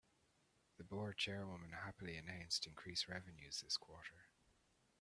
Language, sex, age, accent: English, male, 19-29, Irish English